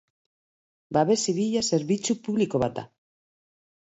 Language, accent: Basque, Mendebalekoa (Araba, Bizkaia, Gipuzkoako mendebaleko herri batzuk)